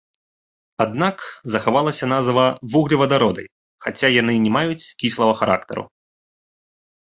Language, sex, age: Belarusian, male, 19-29